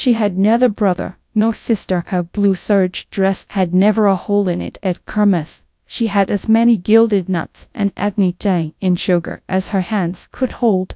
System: TTS, GradTTS